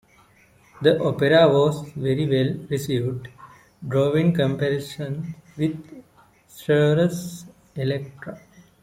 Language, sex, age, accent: English, male, 19-29, India and South Asia (India, Pakistan, Sri Lanka)